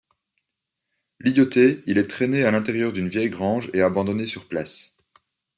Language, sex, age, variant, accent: French, male, 30-39, Français d'Europe, Français de Belgique